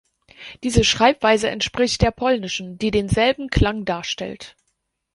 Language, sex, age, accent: German, female, 30-39, Deutschland Deutsch